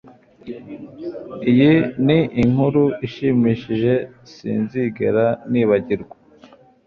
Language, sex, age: Kinyarwanda, male, under 19